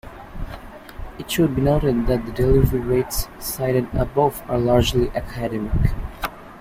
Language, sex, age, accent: English, male, under 19, United States English